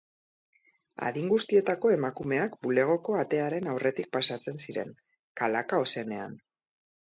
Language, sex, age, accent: Basque, female, 30-39, Mendebalekoa (Araba, Bizkaia, Gipuzkoako mendebaleko herri batzuk)